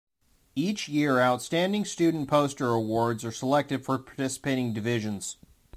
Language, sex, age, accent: English, male, 30-39, United States English